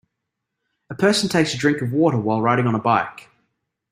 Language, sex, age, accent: English, male, 30-39, Australian English